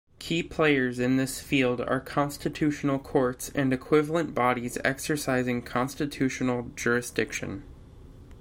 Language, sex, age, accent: English, male, 19-29, United States English